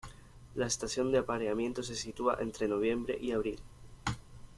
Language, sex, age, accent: Spanish, male, 19-29, España: Sur peninsular (Andalucia, Extremadura, Murcia)